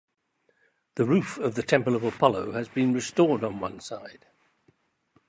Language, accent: English, England English